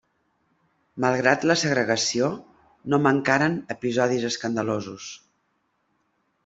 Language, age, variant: Catalan, 60-69, Central